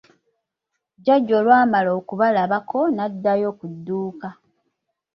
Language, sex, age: Ganda, female, 30-39